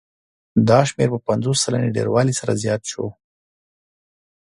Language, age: Pashto, 30-39